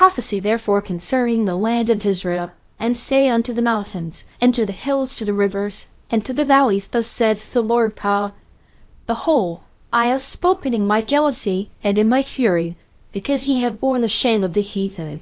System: TTS, VITS